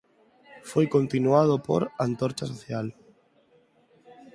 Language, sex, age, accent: Galician, male, under 19, Neofalante